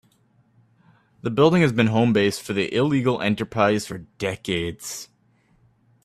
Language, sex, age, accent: English, male, under 19, United States English